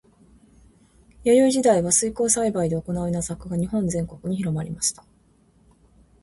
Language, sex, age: Japanese, female, 40-49